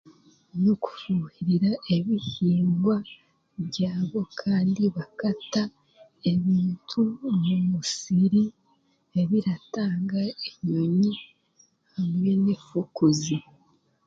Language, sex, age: Chiga, female, 30-39